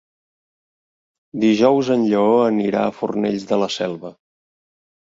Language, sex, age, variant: Catalan, male, 50-59, Central